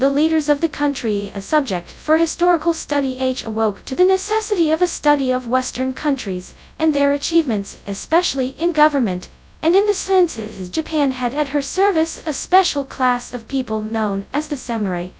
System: TTS, FastPitch